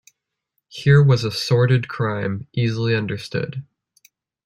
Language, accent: English, United States English